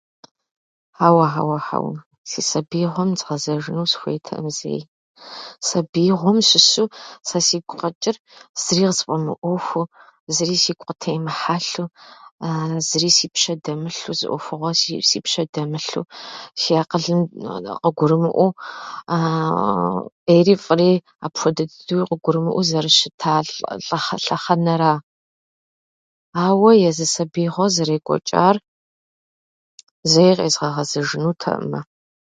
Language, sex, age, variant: Kabardian, female, 30-39, Адыгэбзэ (Къэбэрдей, Кирил, псоми зэдай)